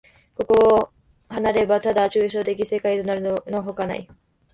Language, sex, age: Japanese, female, under 19